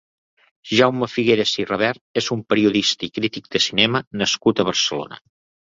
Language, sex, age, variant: Catalan, male, 60-69, Central